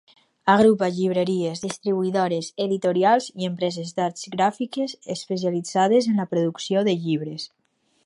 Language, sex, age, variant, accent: Catalan, female, under 19, Alacantí, valencià